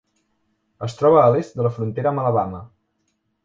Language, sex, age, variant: Catalan, male, 19-29, Central